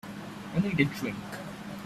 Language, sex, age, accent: English, male, 19-29, India and South Asia (India, Pakistan, Sri Lanka)